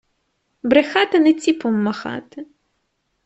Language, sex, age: Ukrainian, female, 30-39